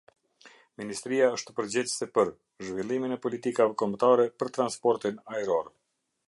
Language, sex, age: Albanian, male, 50-59